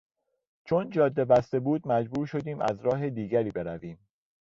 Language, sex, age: Persian, male, 30-39